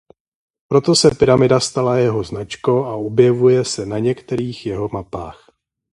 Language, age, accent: Czech, 40-49, pražský